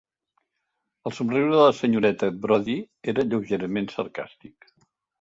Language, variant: Catalan, Central